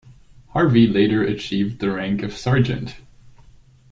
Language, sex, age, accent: English, male, 40-49, United States English